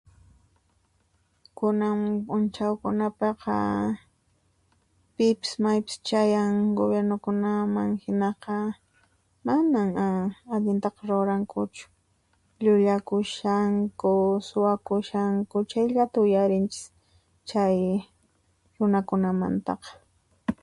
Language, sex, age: Puno Quechua, female, 30-39